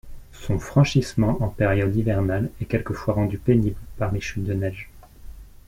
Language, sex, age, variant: French, male, 30-39, Français de métropole